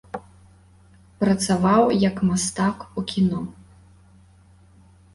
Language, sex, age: Belarusian, female, 19-29